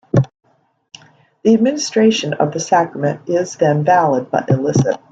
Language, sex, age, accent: English, female, 50-59, United States English